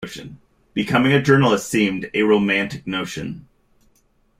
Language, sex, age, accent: English, male, 30-39, United States English